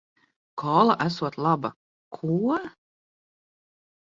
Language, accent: Latvian, nav